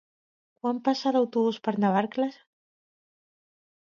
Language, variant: Catalan, Central